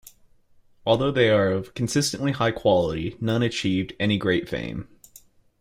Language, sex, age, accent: English, male, 19-29, United States English